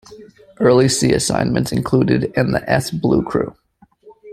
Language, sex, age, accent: English, male, 30-39, United States English